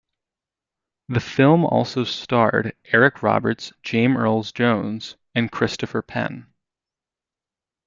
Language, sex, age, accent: English, male, under 19, United States English